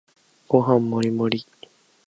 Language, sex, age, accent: Japanese, male, 19-29, 標準語